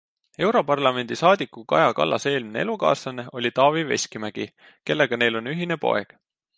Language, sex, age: Estonian, male, 19-29